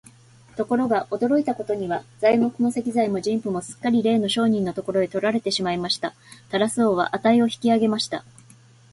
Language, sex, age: Japanese, female, 40-49